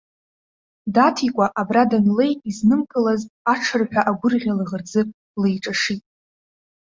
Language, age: Abkhazian, 19-29